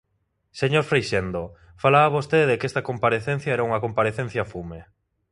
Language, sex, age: Galician, male, 19-29